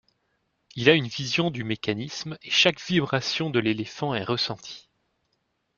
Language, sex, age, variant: French, male, 19-29, Français de métropole